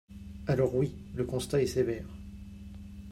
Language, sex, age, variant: French, male, 40-49, Français de métropole